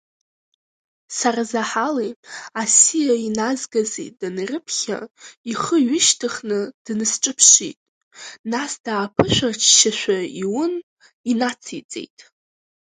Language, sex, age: Abkhazian, female, under 19